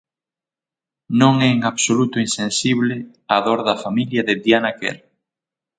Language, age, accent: Galician, 30-39, Oriental (común en zona oriental); Normativo (estándar)